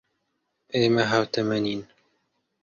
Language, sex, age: Central Kurdish, male, under 19